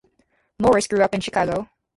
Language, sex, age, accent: English, female, 19-29, United States English